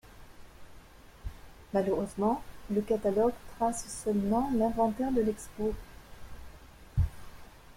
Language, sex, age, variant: French, female, 60-69, Français de métropole